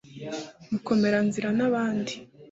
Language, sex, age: Kinyarwanda, female, 19-29